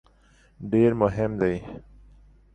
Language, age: Pashto, 40-49